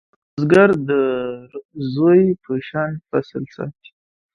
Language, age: Pashto, 19-29